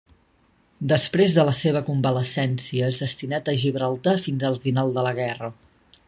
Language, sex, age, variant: Catalan, male, 19-29, Nord-Occidental